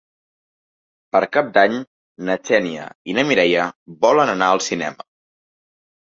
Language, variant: Catalan, Central